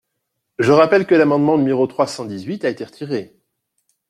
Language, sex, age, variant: French, male, 40-49, Français de métropole